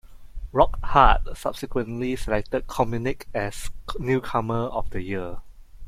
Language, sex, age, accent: English, male, 19-29, Singaporean English